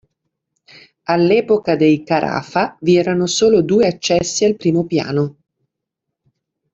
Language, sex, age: Italian, female, 40-49